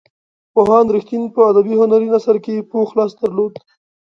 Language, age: Pashto, 19-29